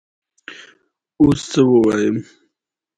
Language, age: English, 19-29